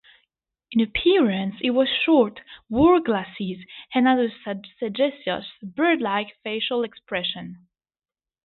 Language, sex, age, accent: English, female, 19-29, England English